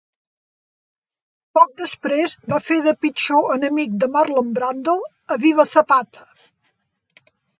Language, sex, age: Catalan, female, 60-69